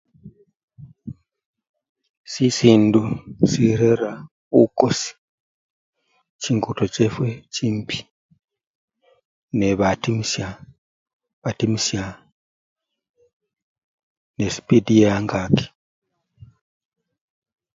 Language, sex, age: Luyia, male, 40-49